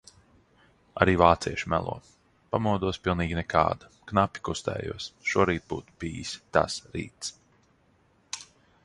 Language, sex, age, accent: Latvian, male, 30-39, Riga